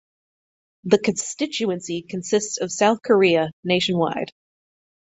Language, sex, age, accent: English, female, 40-49, United States English